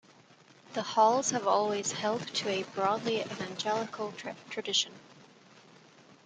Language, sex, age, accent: English, female, 19-29, United States English